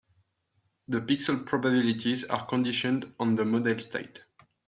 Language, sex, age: English, male, 19-29